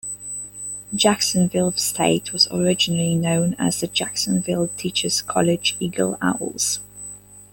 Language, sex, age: English, female, 30-39